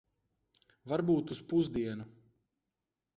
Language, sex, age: Latvian, male, 30-39